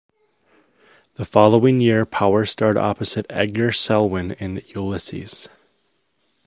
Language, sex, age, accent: English, male, 30-39, United States English